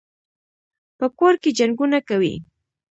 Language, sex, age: Pashto, female, 19-29